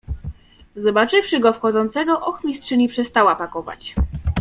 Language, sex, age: Polish, female, 19-29